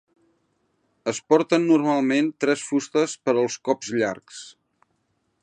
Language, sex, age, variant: Catalan, male, 50-59, Central